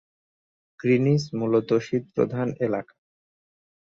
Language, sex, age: Bengali, male, 19-29